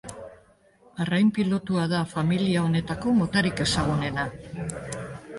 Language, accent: Basque, Mendebalekoa (Araba, Bizkaia, Gipuzkoako mendebaleko herri batzuk)